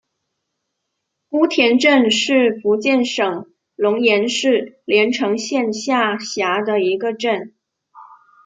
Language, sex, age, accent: Chinese, female, 19-29, 出生地：广东省